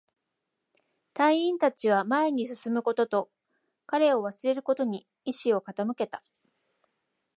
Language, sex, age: Japanese, female, 50-59